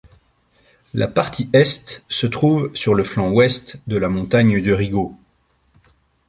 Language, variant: French, Français de métropole